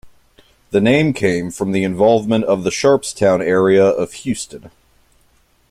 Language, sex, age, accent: English, male, 30-39, United States English